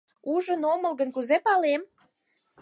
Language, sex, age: Mari, female, 19-29